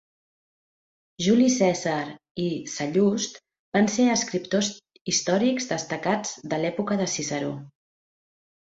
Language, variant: Catalan, Central